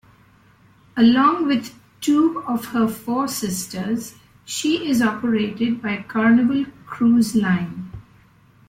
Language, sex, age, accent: English, female, 60-69, India and South Asia (India, Pakistan, Sri Lanka)